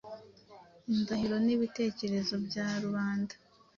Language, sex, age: Kinyarwanda, female, 19-29